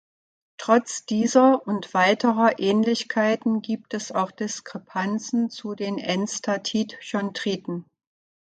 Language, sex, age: German, female, 60-69